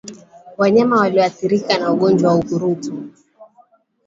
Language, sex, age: Swahili, female, 19-29